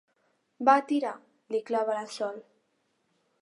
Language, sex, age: Catalan, female, under 19